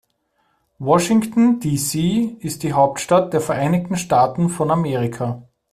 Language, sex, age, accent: German, male, 30-39, Österreichisches Deutsch